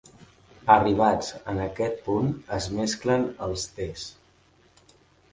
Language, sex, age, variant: Catalan, male, 30-39, Central